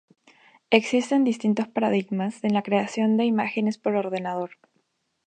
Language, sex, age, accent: Spanish, female, 19-29, Andino-Pacífico: Colombia, Perú, Ecuador, oeste de Bolivia y Venezuela andina